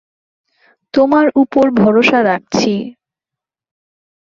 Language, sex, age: Bengali, female, 19-29